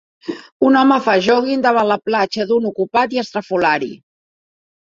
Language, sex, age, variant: Catalan, female, 50-59, Central